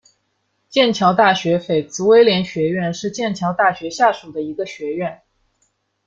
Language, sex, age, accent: Chinese, female, 19-29, 出生地：上海市